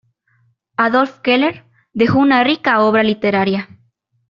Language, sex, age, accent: Spanish, female, under 19, América central